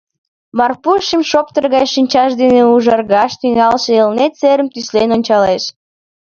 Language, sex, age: Mari, female, 19-29